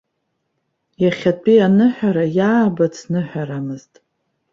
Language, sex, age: Abkhazian, female, 40-49